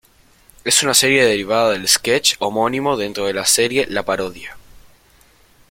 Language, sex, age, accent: Spanish, male, under 19, Rioplatense: Argentina, Uruguay, este de Bolivia, Paraguay